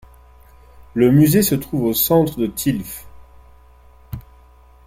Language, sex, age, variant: French, male, 40-49, Français de métropole